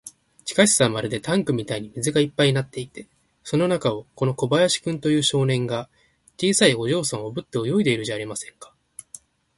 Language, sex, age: Japanese, male, 19-29